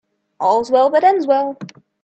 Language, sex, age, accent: English, female, under 19, United States English